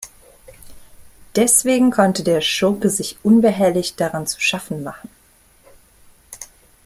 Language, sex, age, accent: German, female, 30-39, Deutschland Deutsch